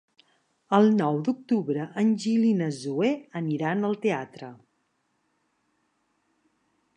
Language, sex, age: Catalan, female, 50-59